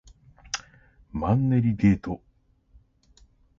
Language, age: Japanese, 40-49